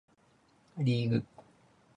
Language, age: Japanese, 30-39